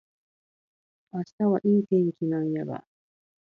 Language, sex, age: Japanese, female, 30-39